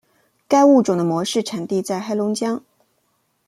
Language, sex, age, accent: Chinese, female, 30-39, 出生地：吉林省